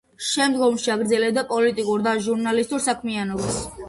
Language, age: Georgian, under 19